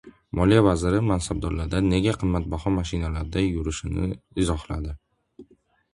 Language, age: Uzbek, 19-29